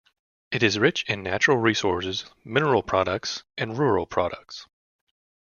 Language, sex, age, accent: English, male, 30-39, United States English